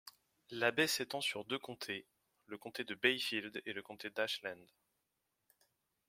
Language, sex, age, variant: French, male, 19-29, Français de métropole